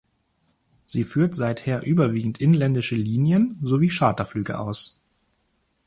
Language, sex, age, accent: German, male, 19-29, Deutschland Deutsch